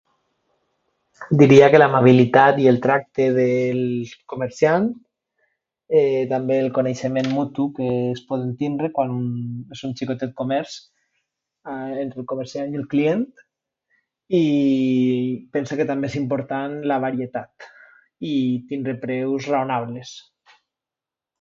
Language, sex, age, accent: Catalan, male, 40-49, valencià